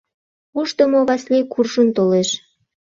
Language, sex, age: Mari, female, 19-29